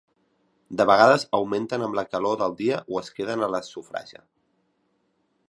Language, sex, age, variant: Catalan, male, 30-39, Central